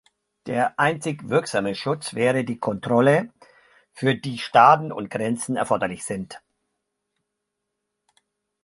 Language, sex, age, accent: German, male, 40-49, Deutschland Deutsch